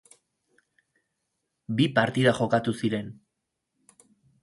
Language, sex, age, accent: Basque, male, 30-39, Erdialdekoa edo Nafarra (Gipuzkoa, Nafarroa)